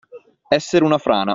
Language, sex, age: Italian, male, 19-29